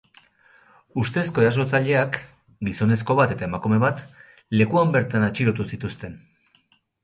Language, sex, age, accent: Basque, male, 60-69, Erdialdekoa edo Nafarra (Gipuzkoa, Nafarroa)